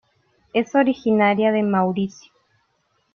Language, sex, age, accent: Spanish, female, 30-39, América central